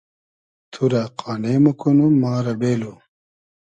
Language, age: Hazaragi, 19-29